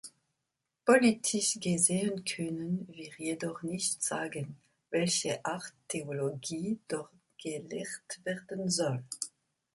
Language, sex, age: German, female, 50-59